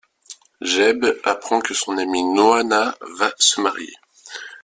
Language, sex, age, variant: French, male, 19-29, Français de métropole